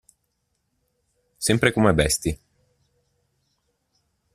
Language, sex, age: Italian, male, 19-29